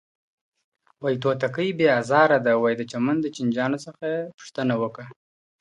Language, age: Pashto, 19-29